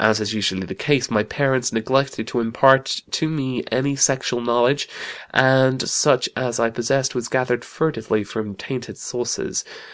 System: none